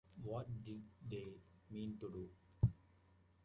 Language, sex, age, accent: English, male, 19-29, United States English